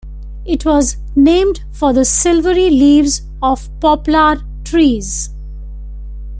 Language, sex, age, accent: English, female, 50-59, India and South Asia (India, Pakistan, Sri Lanka)